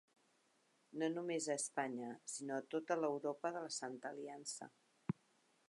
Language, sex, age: Catalan, female, 50-59